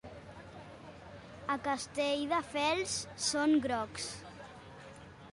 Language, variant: Catalan, Central